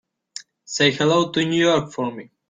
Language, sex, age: English, male, 19-29